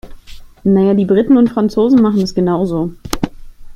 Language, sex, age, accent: German, female, 30-39, Deutschland Deutsch